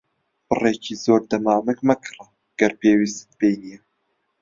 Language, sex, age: Central Kurdish, male, under 19